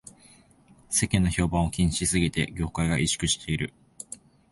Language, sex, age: Japanese, male, 19-29